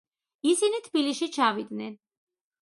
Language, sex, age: Georgian, female, 30-39